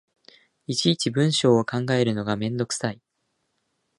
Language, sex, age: Japanese, male, 19-29